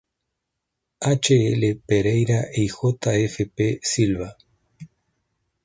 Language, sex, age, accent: Spanish, male, 50-59, Rioplatense: Argentina, Uruguay, este de Bolivia, Paraguay